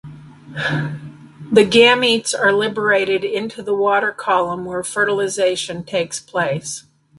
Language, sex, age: English, female, 60-69